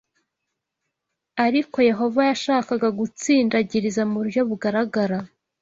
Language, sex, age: Kinyarwanda, female, 30-39